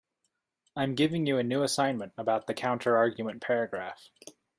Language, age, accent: English, 19-29, United States English